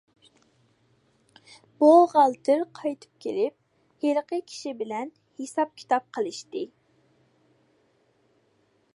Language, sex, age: Uyghur, female, under 19